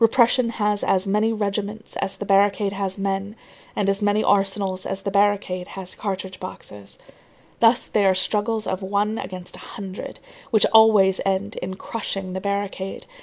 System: none